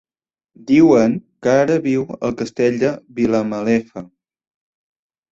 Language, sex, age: Catalan, male, 19-29